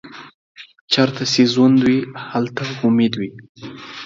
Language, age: Pashto, 19-29